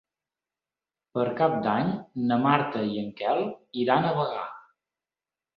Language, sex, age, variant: Catalan, male, 30-39, Nord-Occidental